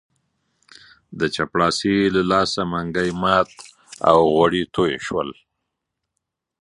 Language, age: Pashto, 40-49